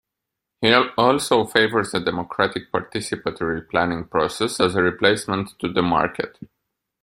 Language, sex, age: English, male, 19-29